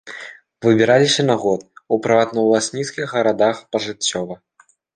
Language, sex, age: Belarusian, male, 19-29